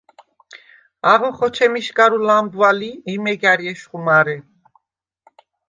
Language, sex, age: Svan, female, 50-59